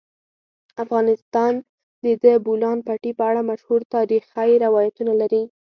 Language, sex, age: Pashto, female, under 19